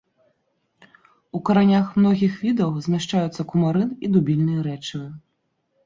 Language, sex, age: Belarusian, female, 30-39